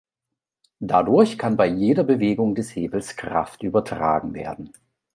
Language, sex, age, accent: German, male, 40-49, Deutschland Deutsch